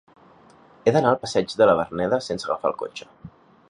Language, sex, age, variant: Catalan, male, 19-29, Central